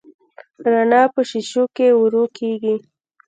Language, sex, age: Pashto, female, 19-29